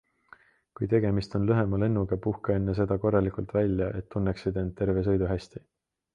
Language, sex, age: Estonian, male, 19-29